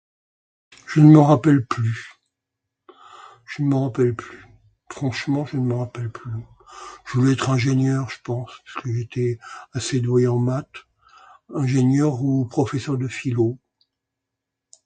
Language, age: French, 70-79